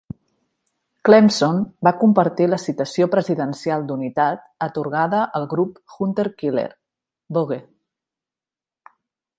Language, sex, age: Catalan, female, 40-49